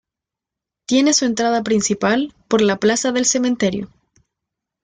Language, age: Spanish, 19-29